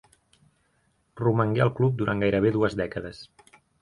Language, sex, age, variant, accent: Catalan, male, 30-39, Central, tarragoní